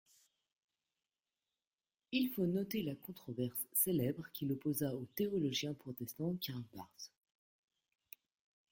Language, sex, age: French, female, 40-49